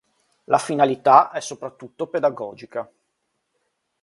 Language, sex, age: Italian, male, 30-39